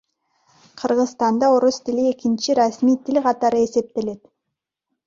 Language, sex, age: Kyrgyz, female, 30-39